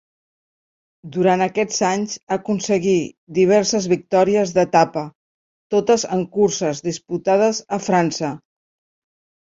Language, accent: Catalan, Barceloní